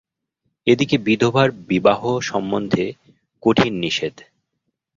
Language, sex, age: Bengali, male, 40-49